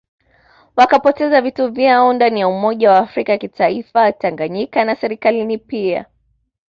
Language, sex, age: Swahili, female, 19-29